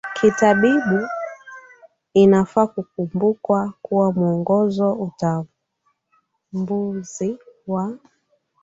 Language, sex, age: Swahili, female, 19-29